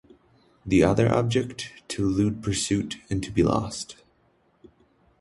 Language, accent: English, United States English